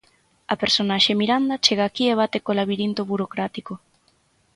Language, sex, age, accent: Galician, female, 19-29, Central (gheada); Normativo (estándar)